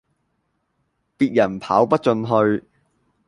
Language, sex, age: Cantonese, male, 19-29